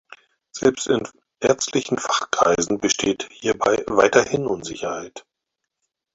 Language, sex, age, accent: German, male, 50-59, Deutschland Deutsch